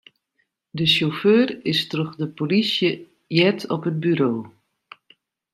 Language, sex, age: Western Frisian, female, 30-39